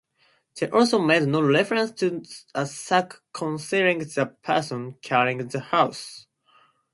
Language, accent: English, United States English